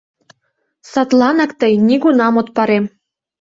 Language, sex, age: Mari, female, 19-29